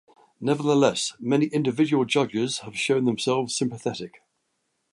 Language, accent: English, England English